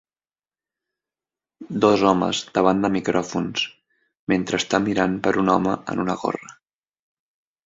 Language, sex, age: Catalan, male, 30-39